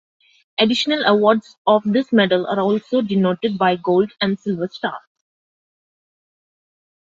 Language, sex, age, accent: English, female, 19-29, India and South Asia (India, Pakistan, Sri Lanka)